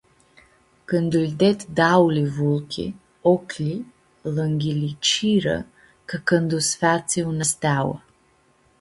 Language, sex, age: Aromanian, female, 30-39